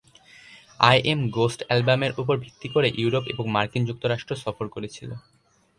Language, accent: Bengali, Bangladeshi